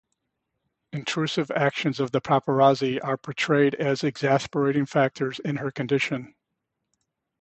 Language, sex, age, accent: English, male, 60-69, United States English